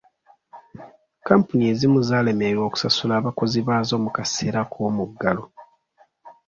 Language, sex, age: Ganda, male, 30-39